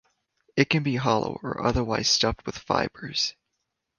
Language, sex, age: English, male, 19-29